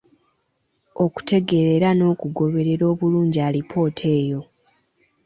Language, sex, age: Ganda, female, 19-29